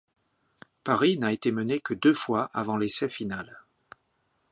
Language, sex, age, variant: French, male, 40-49, Français de métropole